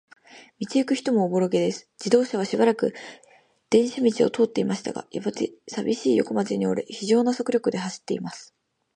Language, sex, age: Japanese, female, 19-29